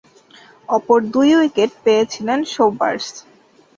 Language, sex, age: Bengali, female, under 19